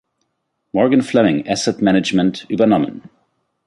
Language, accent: German, Deutschland Deutsch